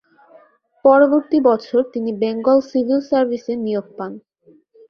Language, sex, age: Bengali, female, 19-29